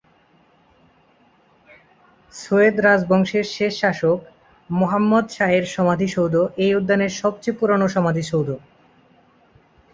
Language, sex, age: Bengali, male, 19-29